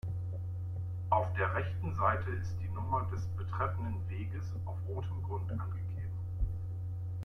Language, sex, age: German, male, 50-59